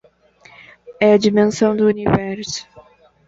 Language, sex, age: Portuguese, female, 19-29